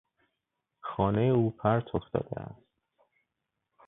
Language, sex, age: Persian, male, 19-29